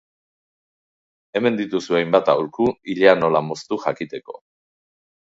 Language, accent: Basque, Erdialdekoa edo Nafarra (Gipuzkoa, Nafarroa)